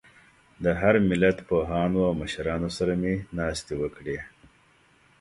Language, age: Pashto, 30-39